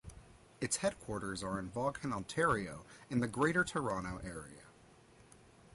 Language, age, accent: English, 19-29, United States English